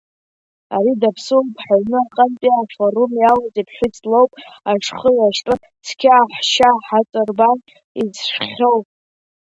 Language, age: Abkhazian, under 19